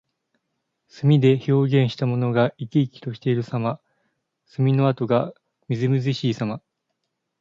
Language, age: Japanese, 19-29